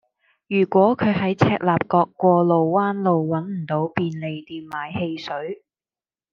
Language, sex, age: Cantonese, female, 19-29